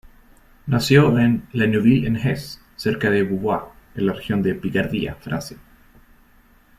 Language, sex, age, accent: Spanish, male, 19-29, Chileno: Chile, Cuyo